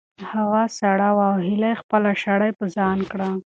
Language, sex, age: Pashto, female, 19-29